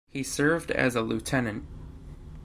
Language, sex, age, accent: English, male, 19-29, United States English